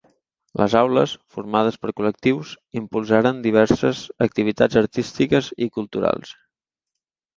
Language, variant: Catalan, Central